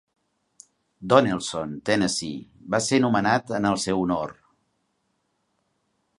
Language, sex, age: Catalan, male, 60-69